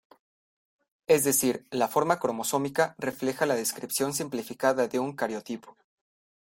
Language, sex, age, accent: Spanish, male, 19-29, México